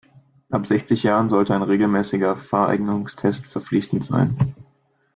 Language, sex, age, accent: German, male, 19-29, Deutschland Deutsch